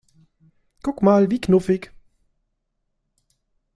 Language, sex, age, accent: German, male, 30-39, Deutschland Deutsch